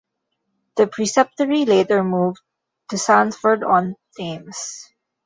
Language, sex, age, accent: English, female, 19-29, Filipino